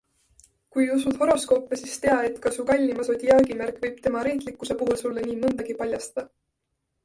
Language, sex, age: Estonian, female, 19-29